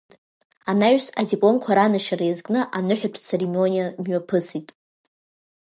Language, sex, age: Abkhazian, female, 19-29